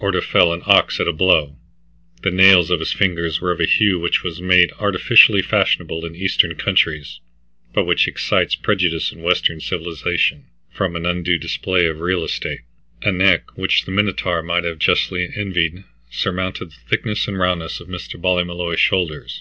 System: none